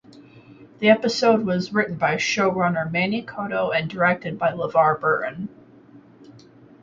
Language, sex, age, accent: English, female, under 19, United States English